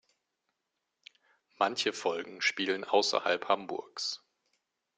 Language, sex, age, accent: German, male, 30-39, Deutschland Deutsch